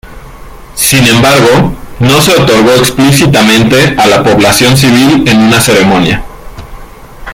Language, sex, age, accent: Spanish, male, 30-39, México